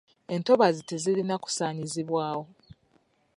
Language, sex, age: Ganda, female, 19-29